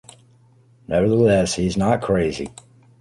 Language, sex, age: English, male, 50-59